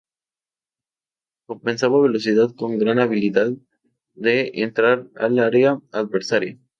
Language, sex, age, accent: Spanish, male, 19-29, México